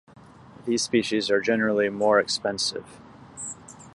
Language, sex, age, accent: English, male, 30-39, United States English